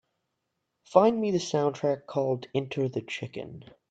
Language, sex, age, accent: English, male, 19-29, United States English